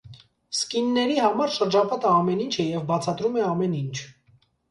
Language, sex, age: Armenian, male, 19-29